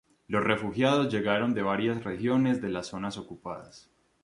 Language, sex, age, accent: Spanish, male, 19-29, Andino-Pacífico: Colombia, Perú, Ecuador, oeste de Bolivia y Venezuela andina